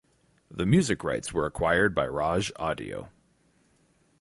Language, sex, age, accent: English, male, 19-29, United States English